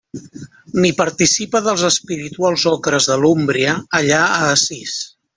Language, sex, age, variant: Catalan, male, 40-49, Central